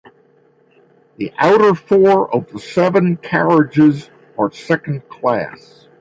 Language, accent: English, United States English; southern United States